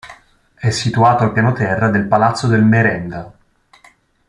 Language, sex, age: Italian, male, 19-29